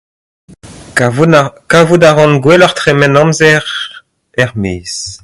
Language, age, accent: Breton, 30-39, Kerneveg; Leoneg